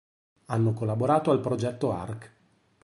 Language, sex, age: Italian, male, 40-49